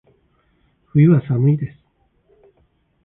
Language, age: Japanese, 60-69